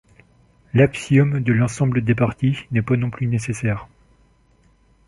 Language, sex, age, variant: French, male, 40-49, Français de métropole